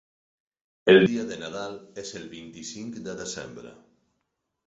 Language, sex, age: Catalan, male, 50-59